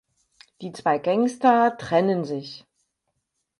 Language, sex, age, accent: German, female, 50-59, Deutschland Deutsch